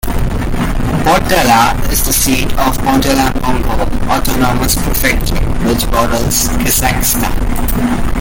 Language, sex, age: English, male, 19-29